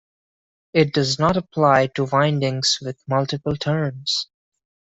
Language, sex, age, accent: English, male, 19-29, India and South Asia (India, Pakistan, Sri Lanka)